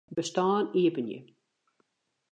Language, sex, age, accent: Western Frisian, female, 60-69, Wâldfrysk